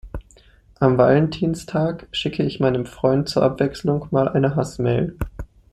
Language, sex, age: German, male, 19-29